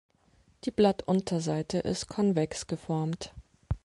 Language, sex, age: German, female, 30-39